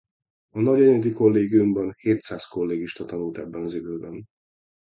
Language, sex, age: Hungarian, male, 40-49